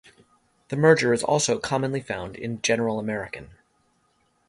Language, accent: English, United States English